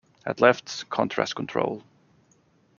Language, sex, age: English, male, 30-39